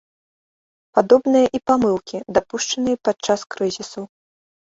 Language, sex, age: Belarusian, female, 19-29